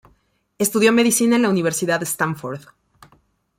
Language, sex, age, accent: Spanish, female, 40-49, México